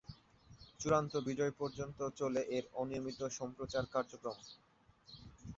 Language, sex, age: Bengali, male, 19-29